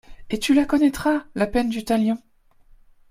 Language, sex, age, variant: French, female, 19-29, Français de métropole